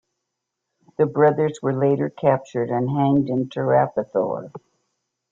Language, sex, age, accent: English, female, 70-79, United States English